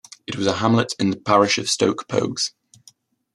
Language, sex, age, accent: English, male, 19-29, England English